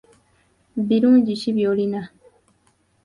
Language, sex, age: Ganda, female, 19-29